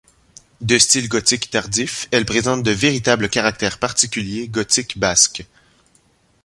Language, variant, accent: French, Français d'Amérique du Nord, Français du Canada